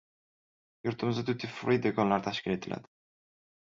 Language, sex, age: Uzbek, male, 19-29